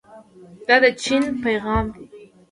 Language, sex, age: Pashto, female, under 19